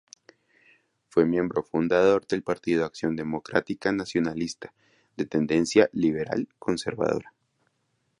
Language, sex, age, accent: Spanish, male, 19-29, Andino-Pacífico: Colombia, Perú, Ecuador, oeste de Bolivia y Venezuela andina